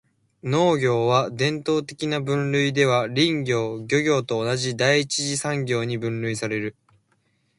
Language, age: Japanese, 19-29